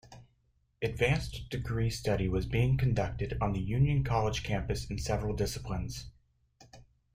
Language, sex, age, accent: English, male, 19-29, United States English